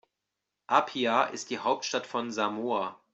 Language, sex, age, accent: German, male, 40-49, Deutschland Deutsch